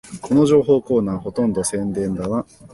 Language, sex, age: Japanese, male, 19-29